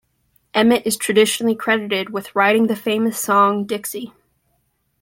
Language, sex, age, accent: English, female, 19-29, United States English